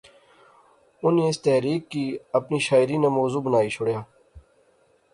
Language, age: Pahari-Potwari, 40-49